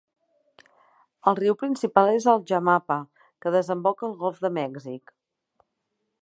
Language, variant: Catalan, Nord-Occidental